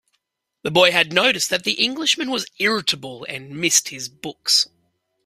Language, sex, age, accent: English, male, 40-49, Australian English